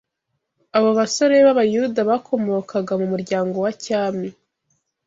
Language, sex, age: Kinyarwanda, female, 19-29